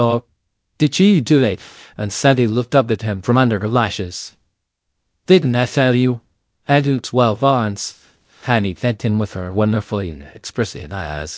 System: TTS, VITS